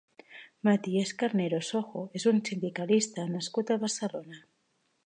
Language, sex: Catalan, female